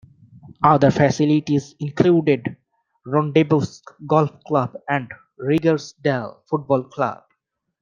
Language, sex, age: English, male, 19-29